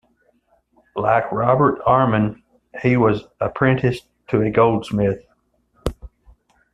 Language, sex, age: English, male, 40-49